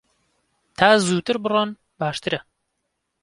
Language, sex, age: Central Kurdish, male, 19-29